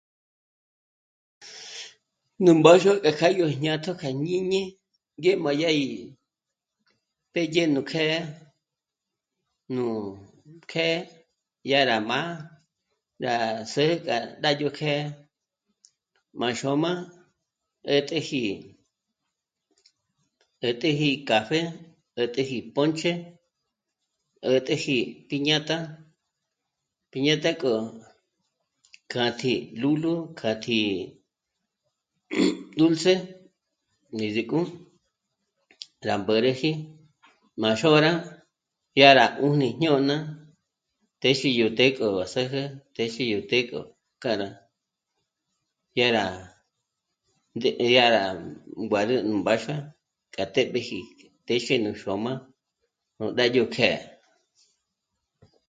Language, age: Michoacán Mazahua, 19-29